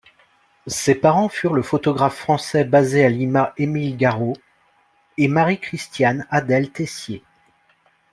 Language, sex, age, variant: French, male, 30-39, Français de métropole